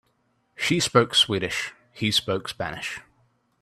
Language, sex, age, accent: English, male, 19-29, England English